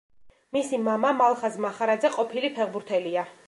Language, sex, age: Georgian, female, 19-29